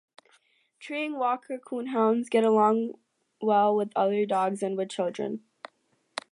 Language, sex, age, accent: English, female, under 19, United States English